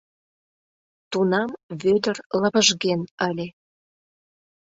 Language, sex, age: Mari, female, 30-39